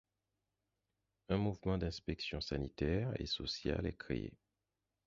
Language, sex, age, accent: French, male, 30-39, Français d’Haïti